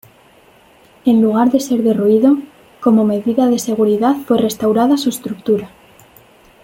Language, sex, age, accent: Spanish, female, 19-29, España: Centro-Sur peninsular (Madrid, Toledo, Castilla-La Mancha)